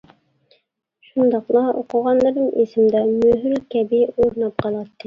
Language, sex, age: Uyghur, female, 19-29